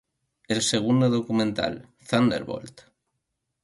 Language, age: Spanish, 19-29